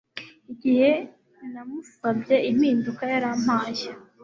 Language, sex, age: Kinyarwanda, female, 19-29